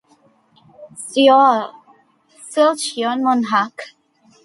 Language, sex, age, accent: English, female, 19-29, India and South Asia (India, Pakistan, Sri Lanka)